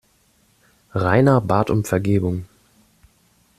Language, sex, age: German, male, 19-29